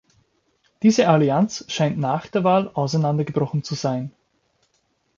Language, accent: German, Österreichisches Deutsch